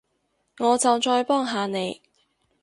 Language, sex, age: Cantonese, female, 19-29